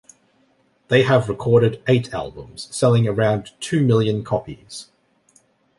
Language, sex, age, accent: English, male, 30-39, Australian English